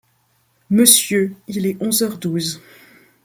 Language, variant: French, Français de métropole